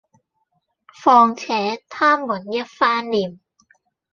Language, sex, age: Cantonese, female, 30-39